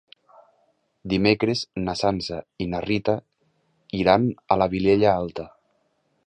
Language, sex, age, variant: Catalan, male, 19-29, Nord-Occidental